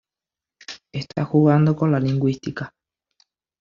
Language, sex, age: Spanish, male, under 19